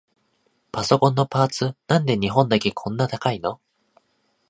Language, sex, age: Japanese, male, 19-29